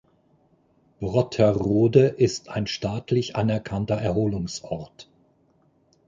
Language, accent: German, Deutschland Deutsch